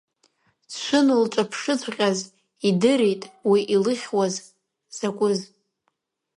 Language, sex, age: Abkhazian, female, under 19